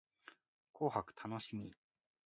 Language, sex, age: Japanese, male, 19-29